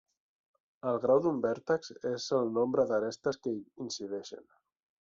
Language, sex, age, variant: Catalan, male, 30-39, Central